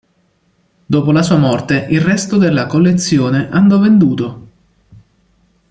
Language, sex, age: Italian, male, 19-29